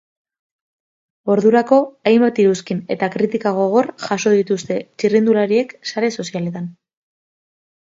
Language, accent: Basque, Mendebalekoa (Araba, Bizkaia, Gipuzkoako mendebaleko herri batzuk)